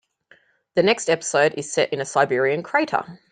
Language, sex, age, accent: English, female, 30-39, Australian English